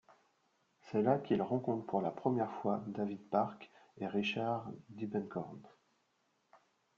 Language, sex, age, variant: French, male, 40-49, Français de métropole